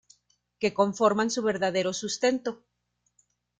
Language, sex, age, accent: Spanish, female, 40-49, México